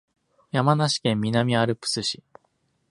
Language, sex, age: Japanese, male, 19-29